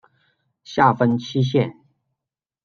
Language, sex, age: Chinese, male, 40-49